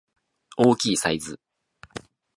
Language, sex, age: Japanese, male, 19-29